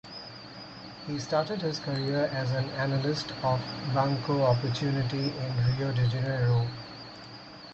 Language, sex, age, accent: English, male, 30-39, India and South Asia (India, Pakistan, Sri Lanka)